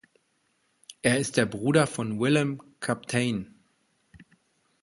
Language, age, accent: German, 40-49, Deutschland Deutsch